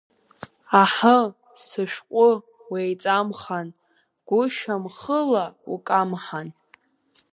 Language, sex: Abkhazian, female